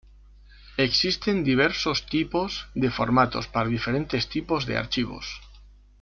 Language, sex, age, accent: Spanish, male, 40-49, España: Centro-Sur peninsular (Madrid, Toledo, Castilla-La Mancha)